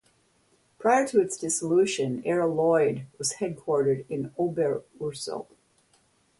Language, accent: English, United States English